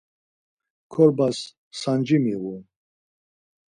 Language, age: Laz, 60-69